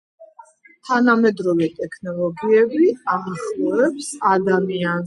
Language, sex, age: Georgian, female, 50-59